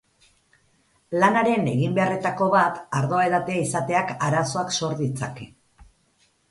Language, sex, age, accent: Basque, female, 50-59, Erdialdekoa edo Nafarra (Gipuzkoa, Nafarroa)